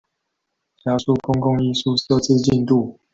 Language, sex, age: Chinese, male, 19-29